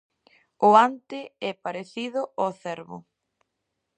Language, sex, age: Galician, female, 19-29